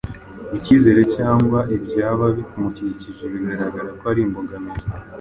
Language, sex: Kinyarwanda, male